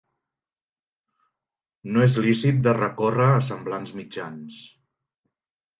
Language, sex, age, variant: Catalan, male, 40-49, Central